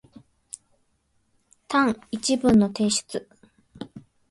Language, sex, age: Japanese, female, 19-29